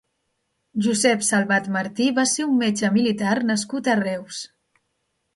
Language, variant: Catalan, Central